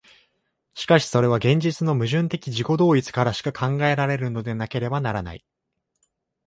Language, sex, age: Japanese, male, 19-29